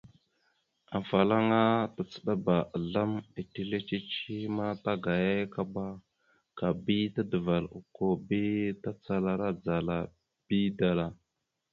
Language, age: Mada (Cameroon), 19-29